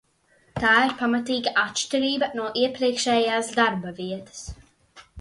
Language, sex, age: Latvian, female, under 19